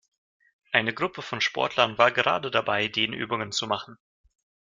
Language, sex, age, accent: German, male, 19-29, Russisch Deutsch